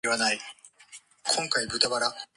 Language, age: English, 19-29